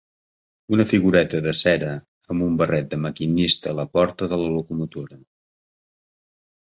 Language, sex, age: Catalan, male, 50-59